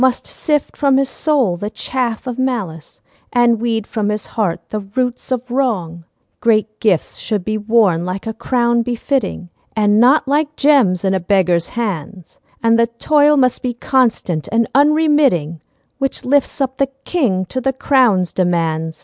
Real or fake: real